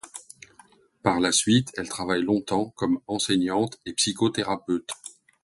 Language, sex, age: French, male, 50-59